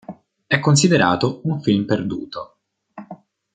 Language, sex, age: Italian, male, 19-29